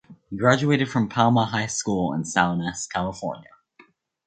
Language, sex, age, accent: English, male, under 19, Canadian English